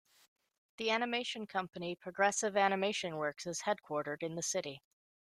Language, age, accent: English, 30-39, United States English